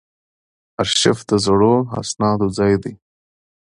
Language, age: Pashto, 30-39